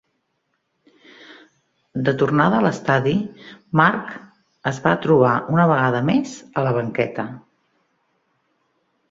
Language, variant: Catalan, Central